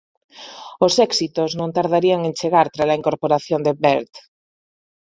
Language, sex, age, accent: Galician, female, 30-39, Normativo (estándar)